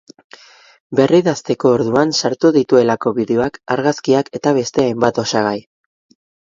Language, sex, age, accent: Basque, male, 19-29, Mendebalekoa (Araba, Bizkaia, Gipuzkoako mendebaleko herri batzuk)